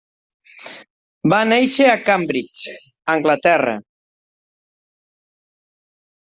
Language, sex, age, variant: Catalan, male, 40-49, Nord-Occidental